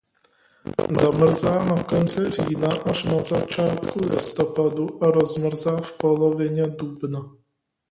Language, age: Czech, 30-39